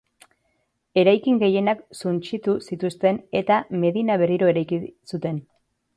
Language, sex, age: Basque, female, 30-39